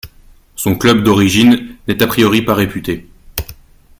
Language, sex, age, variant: French, male, 30-39, Français de métropole